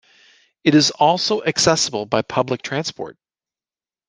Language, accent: English, Canadian English